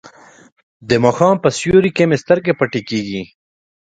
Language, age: Pashto, 19-29